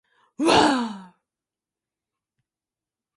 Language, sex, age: English, female, 19-29